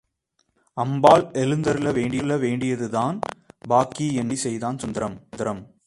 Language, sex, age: Tamil, male, 19-29